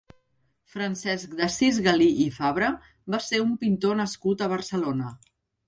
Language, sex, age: Catalan, female, 50-59